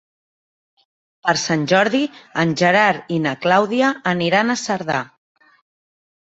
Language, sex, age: Catalan, female, 30-39